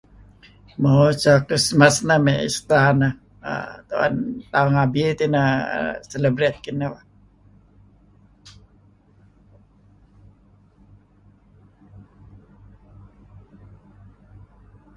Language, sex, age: Kelabit, male, 70-79